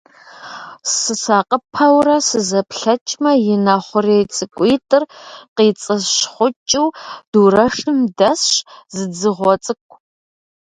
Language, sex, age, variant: Kabardian, female, 30-39, Адыгэбзэ (Къэбэрдей, Кирил, псоми зэдай)